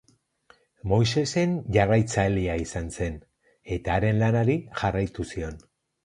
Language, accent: Basque, Erdialdekoa edo Nafarra (Gipuzkoa, Nafarroa)